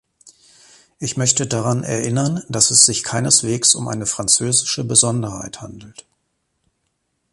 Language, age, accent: German, 40-49, Deutschland Deutsch